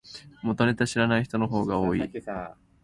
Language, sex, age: Japanese, male, 19-29